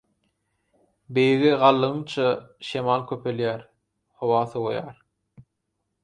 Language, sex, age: Turkmen, male, 30-39